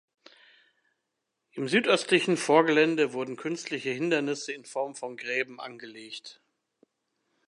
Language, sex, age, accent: German, male, 60-69, Deutschland Deutsch